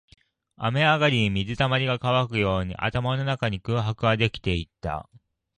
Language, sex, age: Japanese, male, 19-29